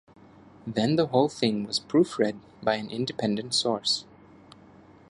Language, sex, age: English, male, 30-39